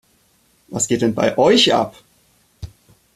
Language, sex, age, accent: German, male, 30-39, Deutschland Deutsch